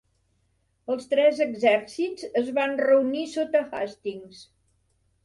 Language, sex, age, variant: Catalan, female, 60-69, Central